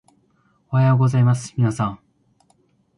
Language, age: Japanese, 19-29